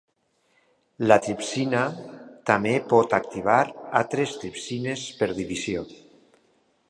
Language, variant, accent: Catalan, Valencià central, valencià